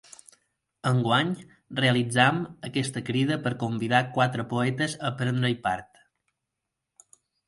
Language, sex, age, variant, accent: Catalan, male, 19-29, Balear, mallorquí